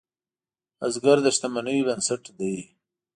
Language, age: Pashto, 40-49